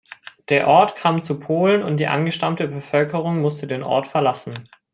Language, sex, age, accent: German, male, 19-29, Deutschland Deutsch